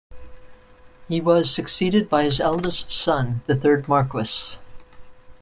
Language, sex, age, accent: English, female, 60-69, United States English